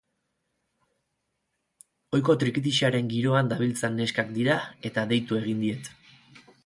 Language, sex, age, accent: Basque, male, 30-39, Erdialdekoa edo Nafarra (Gipuzkoa, Nafarroa)